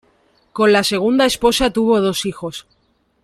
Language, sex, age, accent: Spanish, female, 19-29, España: Centro-Sur peninsular (Madrid, Toledo, Castilla-La Mancha)